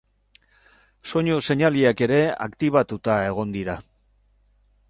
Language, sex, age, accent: Basque, male, 60-69, Mendebalekoa (Araba, Bizkaia, Gipuzkoako mendebaleko herri batzuk)